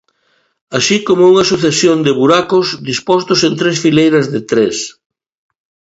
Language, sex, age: Galician, male, 50-59